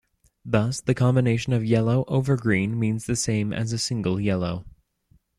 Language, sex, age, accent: English, male, 19-29, United States English